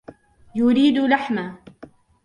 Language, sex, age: Arabic, female, 19-29